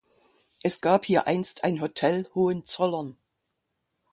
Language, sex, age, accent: German, female, 60-69, Deutschland Deutsch